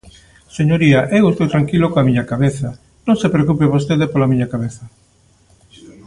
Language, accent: Galician, Normativo (estándar)